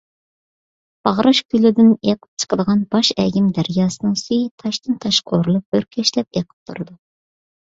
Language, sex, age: Uyghur, female, 30-39